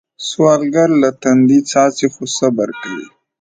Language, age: Pashto, 19-29